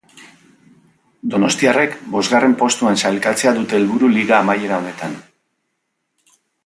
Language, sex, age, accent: Basque, male, 50-59, Mendebalekoa (Araba, Bizkaia, Gipuzkoako mendebaleko herri batzuk)